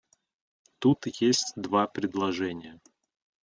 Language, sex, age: Russian, male, 30-39